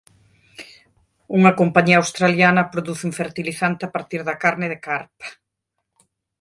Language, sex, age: Galician, female, 50-59